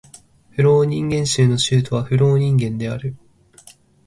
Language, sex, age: Japanese, male, under 19